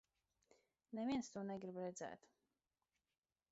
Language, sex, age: Latvian, female, 30-39